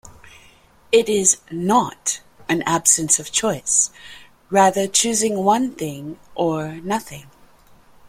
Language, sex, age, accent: English, female, 40-49, United States English